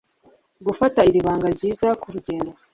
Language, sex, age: Kinyarwanda, female, 30-39